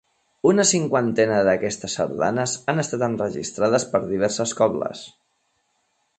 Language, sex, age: Catalan, male, 30-39